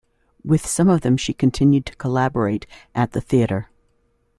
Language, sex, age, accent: English, female, 50-59, United States English